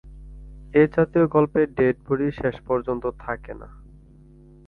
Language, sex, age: Bengali, male, 19-29